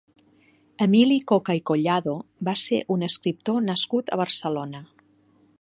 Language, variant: Catalan, Nord-Occidental